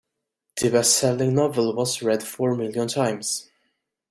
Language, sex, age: English, male, 19-29